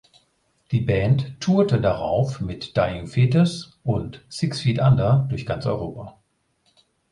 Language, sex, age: German, male, 50-59